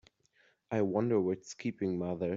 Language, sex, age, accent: English, male, 19-29, United States English